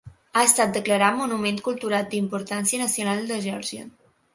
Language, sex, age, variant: Catalan, female, under 19, Balear